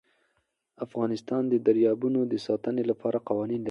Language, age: Pashto, 19-29